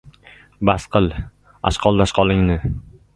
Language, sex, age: Uzbek, male, 19-29